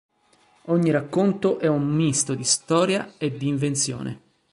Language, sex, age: Italian, male, 40-49